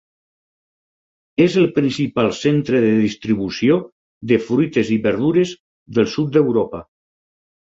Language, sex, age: Catalan, male, 50-59